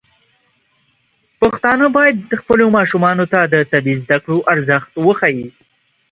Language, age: Pashto, 19-29